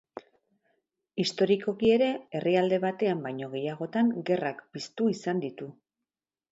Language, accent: Basque, Mendebalekoa (Araba, Bizkaia, Gipuzkoako mendebaleko herri batzuk)